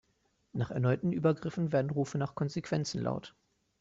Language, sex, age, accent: German, male, 19-29, Deutschland Deutsch